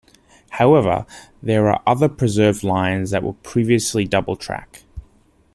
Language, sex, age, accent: English, male, 19-29, Australian English